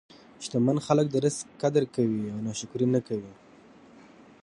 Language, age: Pashto, 19-29